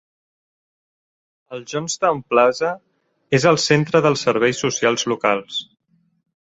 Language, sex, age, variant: Catalan, male, 19-29, Central